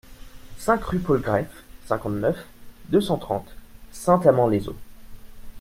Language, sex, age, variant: French, male, 19-29, Français de métropole